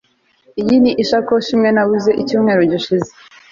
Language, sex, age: Kinyarwanda, female, 19-29